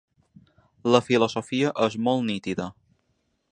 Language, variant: Catalan, Balear